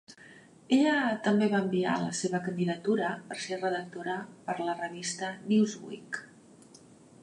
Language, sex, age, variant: Catalan, female, 50-59, Central